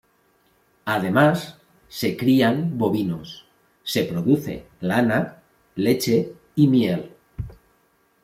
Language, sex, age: Spanish, male, 50-59